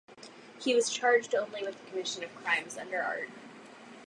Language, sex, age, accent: English, female, under 19, United States English